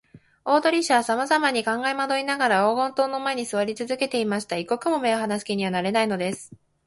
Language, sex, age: Japanese, female, 19-29